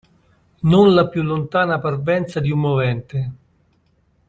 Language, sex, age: Italian, male, 50-59